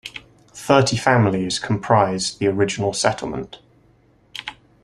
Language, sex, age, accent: English, male, 19-29, England English